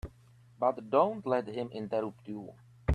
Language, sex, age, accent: English, male, 30-39, England English